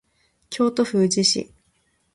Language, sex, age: Japanese, female, 19-29